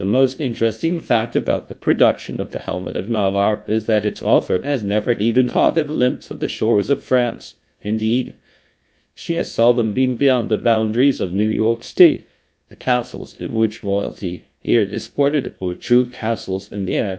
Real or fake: fake